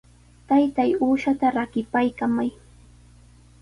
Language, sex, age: Sihuas Ancash Quechua, female, 30-39